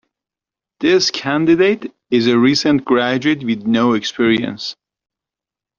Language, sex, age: English, male, 40-49